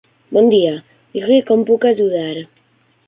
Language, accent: Catalan, valencià